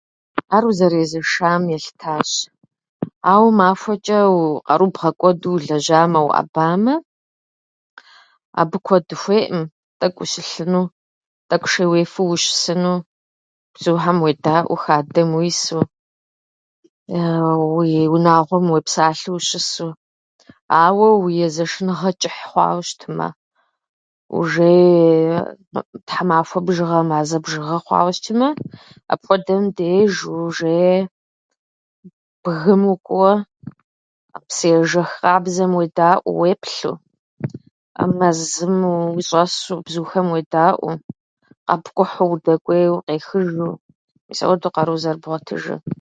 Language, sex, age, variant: Kabardian, female, 30-39, Адыгэбзэ (Къэбэрдей, Кирил, псоми зэдай)